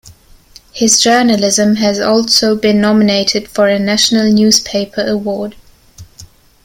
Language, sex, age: English, female, 19-29